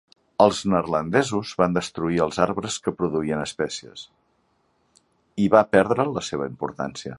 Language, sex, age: Catalan, male, 50-59